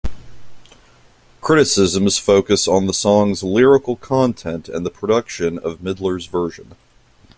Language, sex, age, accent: English, male, 30-39, United States English